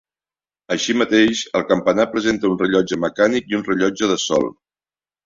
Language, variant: Catalan, Central